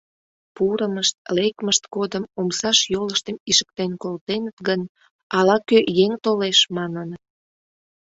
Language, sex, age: Mari, female, 30-39